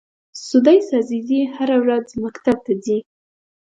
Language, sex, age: Pashto, female, under 19